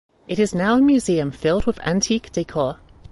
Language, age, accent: English, 19-29, England English